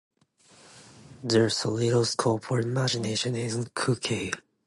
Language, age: English, 19-29